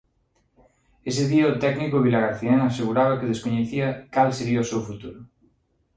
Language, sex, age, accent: Galician, male, 30-39, Normativo (estándar)